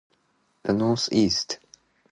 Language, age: English, 19-29